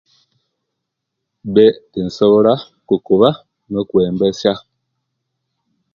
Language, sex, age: Kenyi, male, 40-49